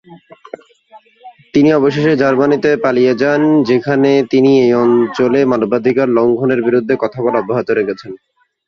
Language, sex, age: Bengali, male, 19-29